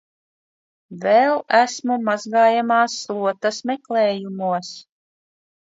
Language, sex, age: Latvian, female, 40-49